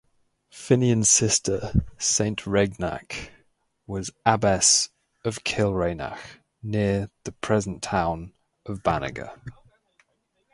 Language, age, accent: English, 19-29, England English